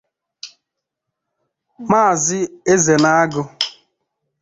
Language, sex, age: Igbo, male, 19-29